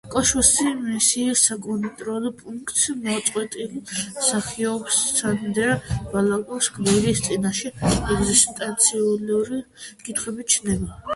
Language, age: Georgian, 19-29